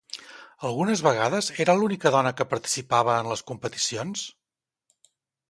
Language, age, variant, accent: Catalan, 50-59, Central, central